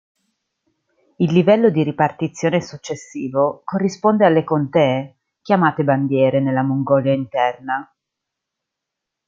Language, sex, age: Italian, female, 30-39